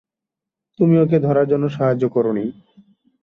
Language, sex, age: Bengali, male, 19-29